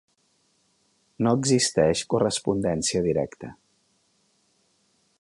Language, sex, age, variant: Catalan, male, 50-59, Central